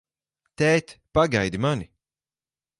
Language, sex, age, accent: Latvian, male, 19-29, Riga